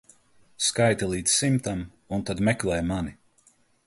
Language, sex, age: Latvian, male, 30-39